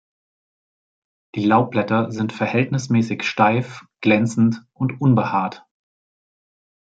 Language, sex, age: German, male, 40-49